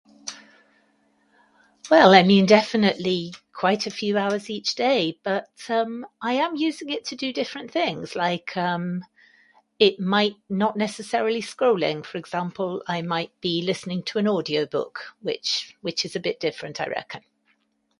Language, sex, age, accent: English, female, 60-69, England English